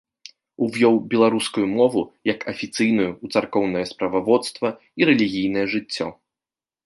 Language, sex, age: Belarusian, male, 19-29